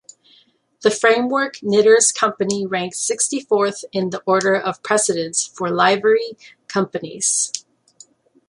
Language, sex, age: English, female, 30-39